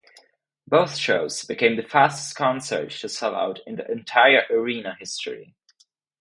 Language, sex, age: English, male, under 19